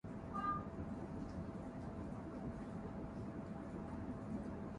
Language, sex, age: Vietnamese, male, 19-29